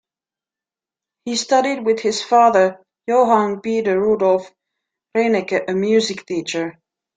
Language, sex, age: English, female, 40-49